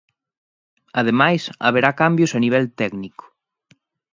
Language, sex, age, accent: Galician, male, 30-39, Normativo (estándar)